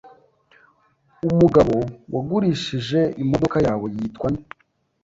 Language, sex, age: Kinyarwanda, male, 19-29